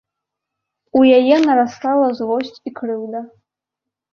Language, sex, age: Belarusian, female, under 19